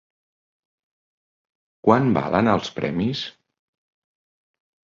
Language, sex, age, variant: Catalan, male, 40-49, Central